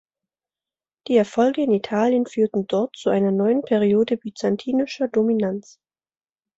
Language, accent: German, Deutschland Deutsch